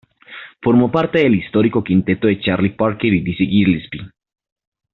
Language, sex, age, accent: Spanish, male, 19-29, Andino-Pacífico: Colombia, Perú, Ecuador, oeste de Bolivia y Venezuela andina